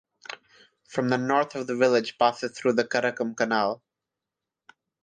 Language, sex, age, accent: English, male, 19-29, India and South Asia (India, Pakistan, Sri Lanka)